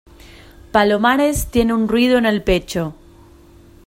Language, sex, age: Spanish, female, 30-39